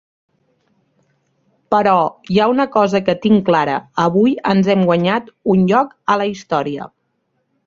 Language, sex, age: Catalan, female, 30-39